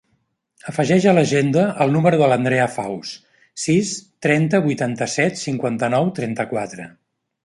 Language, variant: Catalan, Central